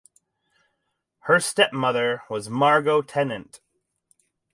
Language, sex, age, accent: English, male, 30-39, United States English